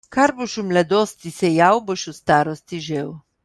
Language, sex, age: Slovenian, female, 60-69